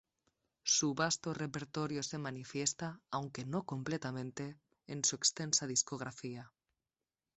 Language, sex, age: Spanish, female, 30-39